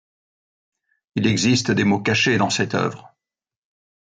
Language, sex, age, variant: French, male, 50-59, Français de métropole